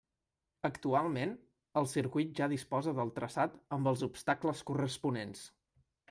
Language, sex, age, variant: Catalan, male, 19-29, Central